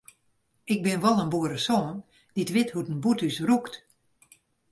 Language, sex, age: Western Frisian, female, 60-69